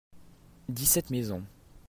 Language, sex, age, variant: French, male, under 19, Français de métropole